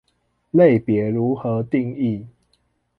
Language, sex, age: Chinese, male, 19-29